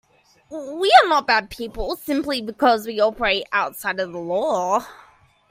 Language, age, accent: English, under 19, Australian English